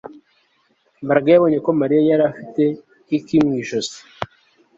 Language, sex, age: Kinyarwanda, male, 19-29